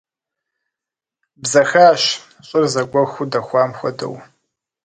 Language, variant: Kabardian, Адыгэбзэ (Къэбэрдей, Кирил, псоми зэдай)